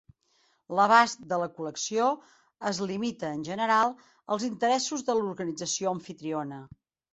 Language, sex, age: Catalan, female, 60-69